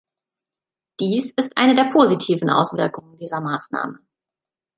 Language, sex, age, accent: German, female, 30-39, Deutschland Deutsch